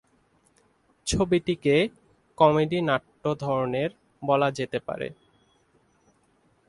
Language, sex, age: Bengali, male, 19-29